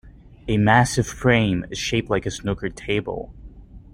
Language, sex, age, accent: English, male, 19-29, Canadian English